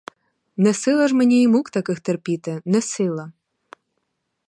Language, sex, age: Ukrainian, female, 19-29